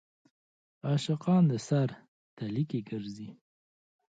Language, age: Pashto, 30-39